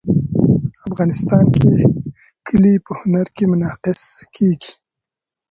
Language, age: Pashto, 19-29